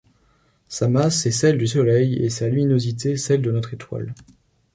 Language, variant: French, Français de métropole